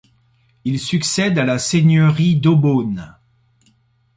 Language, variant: French, Français de métropole